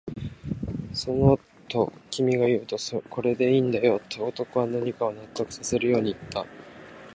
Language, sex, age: Japanese, male, 19-29